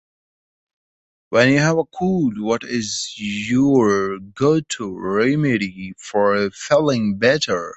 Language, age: English, 30-39